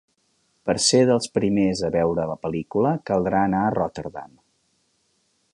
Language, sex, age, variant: Catalan, male, 50-59, Central